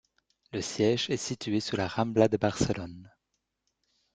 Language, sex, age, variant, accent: French, male, 19-29, Français d'Europe, Français de Belgique